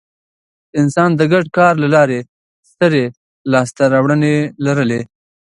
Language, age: Pashto, 30-39